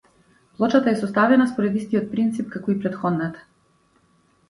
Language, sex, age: Macedonian, female, 40-49